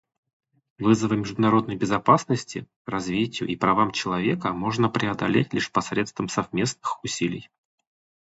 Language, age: Russian, 30-39